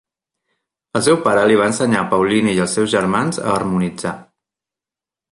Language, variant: Catalan, Central